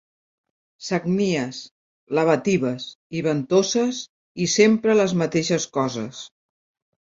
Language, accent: Catalan, Barceloní